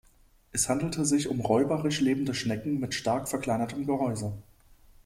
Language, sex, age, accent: German, male, 19-29, Deutschland Deutsch